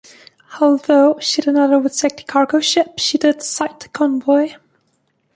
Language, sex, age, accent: English, female, 19-29, England English